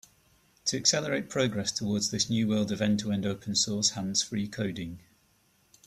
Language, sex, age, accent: English, male, 30-39, England English